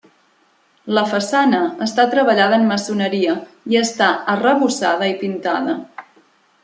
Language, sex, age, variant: Catalan, female, 30-39, Central